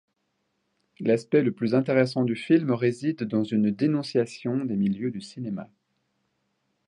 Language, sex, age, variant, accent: French, male, 40-49, Français d'Europe, Français de Suisse